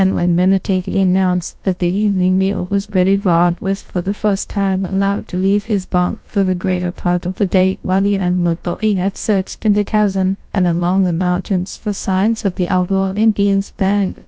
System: TTS, GlowTTS